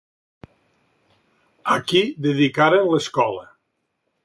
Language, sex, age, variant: Catalan, male, 70-79, Nord-Occidental